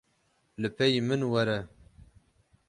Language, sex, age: Kurdish, male, 30-39